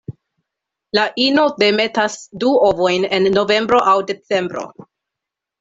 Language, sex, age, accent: Esperanto, female, 19-29, Internacia